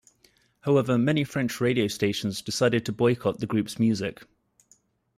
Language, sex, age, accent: English, male, 30-39, England English